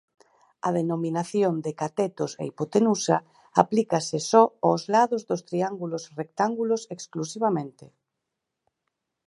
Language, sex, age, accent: Galician, female, 40-49, Oriental (común en zona oriental)